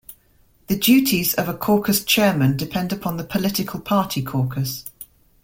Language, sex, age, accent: English, female, 50-59, England English